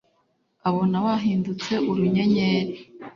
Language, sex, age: Kinyarwanda, female, 19-29